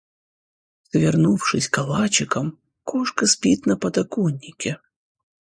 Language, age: Russian, 30-39